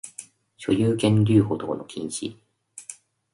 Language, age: Japanese, 19-29